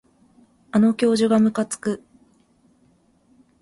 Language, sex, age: Japanese, female, 30-39